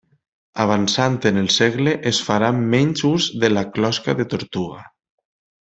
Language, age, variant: Catalan, 30-39, Nord-Occidental